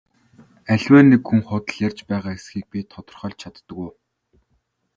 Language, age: Mongolian, 19-29